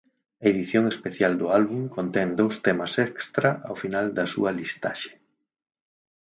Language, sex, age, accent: Galician, male, 40-49, Central (gheada); Normativo (estándar)